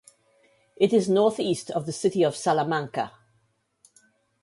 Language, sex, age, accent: English, female, 50-59, West Indies and Bermuda (Bahamas, Bermuda, Jamaica, Trinidad)